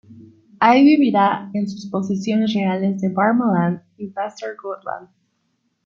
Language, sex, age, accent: Spanish, female, 19-29, México